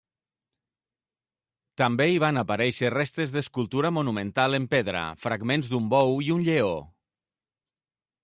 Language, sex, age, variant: Catalan, male, 40-49, Nord-Occidental